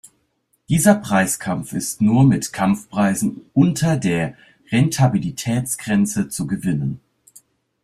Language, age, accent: German, under 19, Deutschland Deutsch